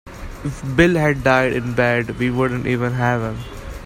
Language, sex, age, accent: English, male, 19-29, India and South Asia (India, Pakistan, Sri Lanka)